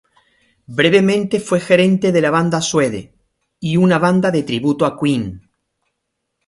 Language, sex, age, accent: Spanish, male, 50-59, España: Sur peninsular (Andalucia, Extremadura, Murcia)